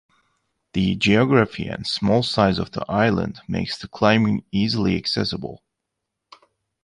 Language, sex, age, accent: English, male, 19-29, United States English